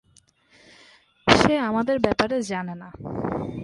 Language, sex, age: Bengali, female, 19-29